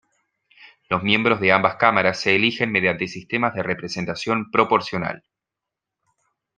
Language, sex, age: Spanish, male, 19-29